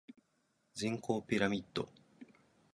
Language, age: Japanese, 19-29